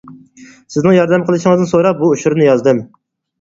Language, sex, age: Uyghur, female, 30-39